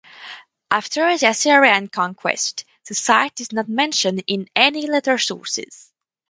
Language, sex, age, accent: English, female, under 19, England English